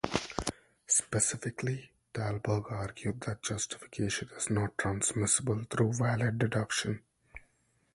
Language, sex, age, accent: English, male, 19-29, India and South Asia (India, Pakistan, Sri Lanka)